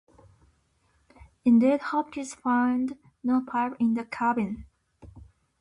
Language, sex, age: English, female, 19-29